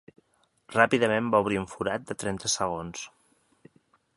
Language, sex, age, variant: Catalan, male, 19-29, Central